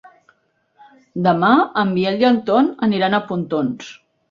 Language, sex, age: Catalan, female, 40-49